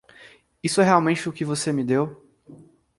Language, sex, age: Portuguese, male, 19-29